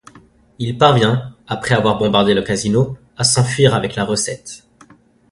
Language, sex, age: French, male, under 19